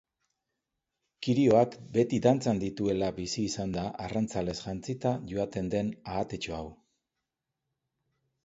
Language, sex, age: Basque, male, 50-59